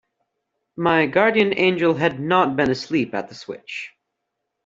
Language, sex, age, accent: English, male, under 19, United States English